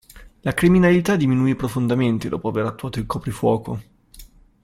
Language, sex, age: Italian, male, 19-29